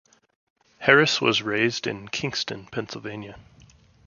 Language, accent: English, United States English